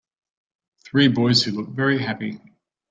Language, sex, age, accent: English, male, 40-49, Australian English